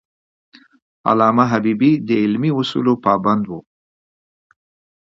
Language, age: Pashto, 50-59